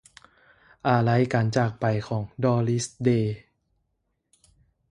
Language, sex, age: Lao, male, 19-29